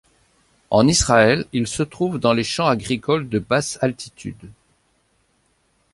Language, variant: French, Français de métropole